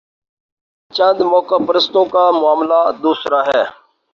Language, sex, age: Urdu, male, 19-29